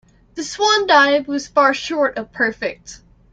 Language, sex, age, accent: English, female, 19-29, United States English